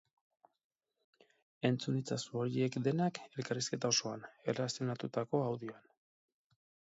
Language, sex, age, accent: Basque, male, 40-49, Erdialdekoa edo Nafarra (Gipuzkoa, Nafarroa)